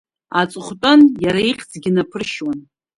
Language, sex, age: Abkhazian, female, 40-49